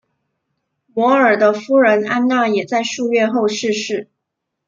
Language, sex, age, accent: Chinese, female, 19-29, 出生地：广东省